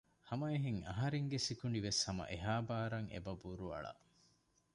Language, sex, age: Divehi, male, 19-29